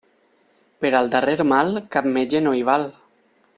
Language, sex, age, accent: Catalan, male, 19-29, valencià